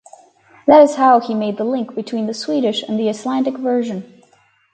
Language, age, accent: English, 19-29, Canadian English